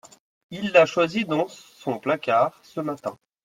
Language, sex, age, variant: French, male, 19-29, Français de métropole